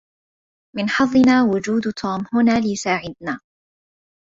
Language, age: Arabic, 30-39